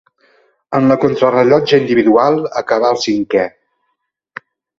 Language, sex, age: Catalan, male, 50-59